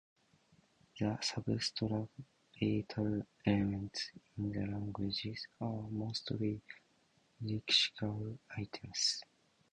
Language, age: English, 19-29